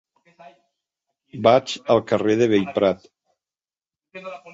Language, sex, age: Catalan, male, 60-69